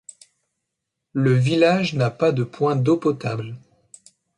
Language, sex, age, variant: French, male, 19-29, Français de métropole